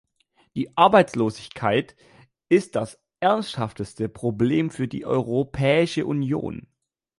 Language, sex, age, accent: German, male, under 19, Deutschland Deutsch